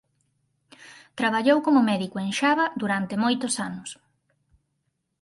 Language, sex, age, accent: Galician, female, 19-29, Central (sen gheada)